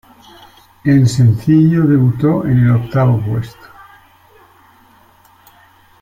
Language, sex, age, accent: Spanish, male, 60-69, España: Centro-Sur peninsular (Madrid, Toledo, Castilla-La Mancha)